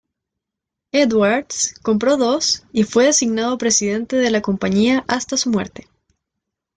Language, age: Spanish, 19-29